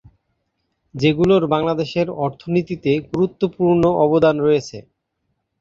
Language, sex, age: Bengali, male, 30-39